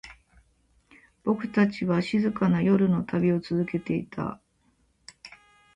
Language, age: Japanese, 30-39